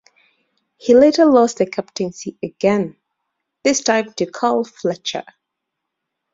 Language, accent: English, England English